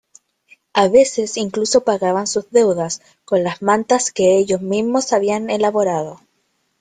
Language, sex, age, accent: Spanish, female, under 19, Chileno: Chile, Cuyo